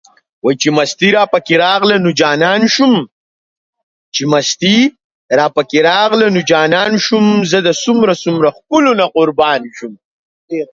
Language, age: English, 30-39